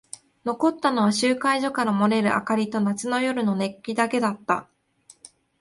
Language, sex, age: Japanese, female, 19-29